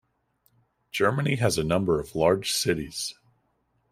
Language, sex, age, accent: English, male, 19-29, United States English